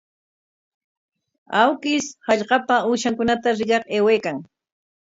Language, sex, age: Corongo Ancash Quechua, female, 50-59